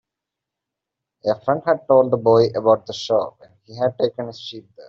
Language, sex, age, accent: English, male, 19-29, India and South Asia (India, Pakistan, Sri Lanka)